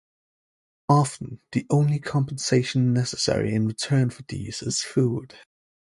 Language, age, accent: English, 19-29, United States English